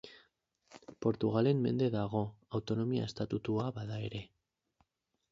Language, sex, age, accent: Basque, male, 19-29, Mendebalekoa (Araba, Bizkaia, Gipuzkoako mendebaleko herri batzuk)